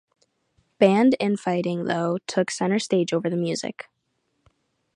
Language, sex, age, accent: English, female, under 19, United States English